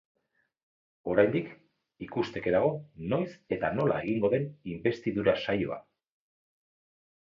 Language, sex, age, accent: Basque, male, 40-49, Erdialdekoa edo Nafarra (Gipuzkoa, Nafarroa)